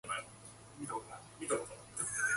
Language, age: English, 19-29